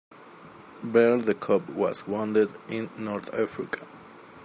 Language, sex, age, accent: English, male, 30-39, United States English